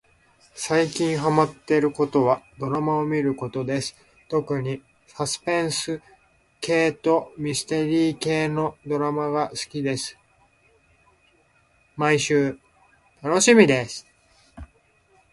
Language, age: Japanese, 40-49